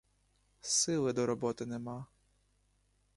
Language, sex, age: Ukrainian, male, 19-29